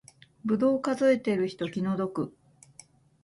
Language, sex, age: Japanese, female, 40-49